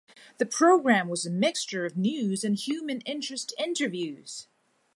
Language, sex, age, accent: English, female, 30-39, United States English